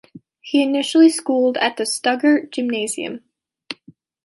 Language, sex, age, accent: English, female, 19-29, United States English